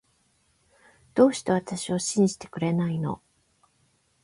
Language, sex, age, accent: Japanese, female, 50-59, 関西; 関東